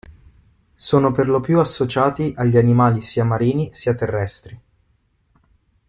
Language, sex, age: Italian, male, 19-29